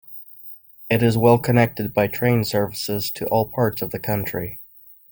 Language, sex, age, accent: English, male, 30-39, United States English